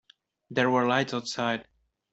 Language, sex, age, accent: English, male, 19-29, United States English